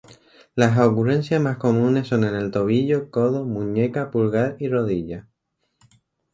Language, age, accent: Spanish, 19-29, España: Islas Canarias